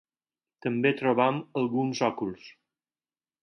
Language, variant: Catalan, Balear